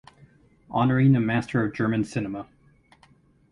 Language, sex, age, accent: English, male, 40-49, United States English